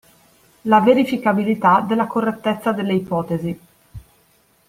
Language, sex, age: Italian, female, 30-39